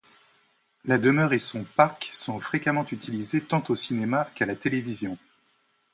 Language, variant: French, Français de métropole